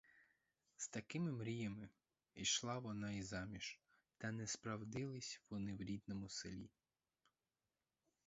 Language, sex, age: Ukrainian, male, 19-29